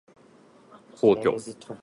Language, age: Japanese, under 19